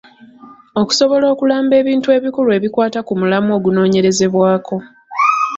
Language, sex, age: Ganda, female, 30-39